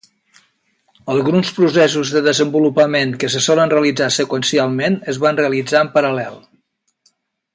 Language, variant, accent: Catalan, Central, central